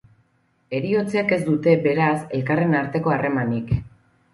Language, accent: Basque, Erdialdekoa edo Nafarra (Gipuzkoa, Nafarroa)